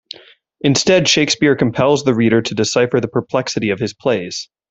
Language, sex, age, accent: English, male, 30-39, Canadian English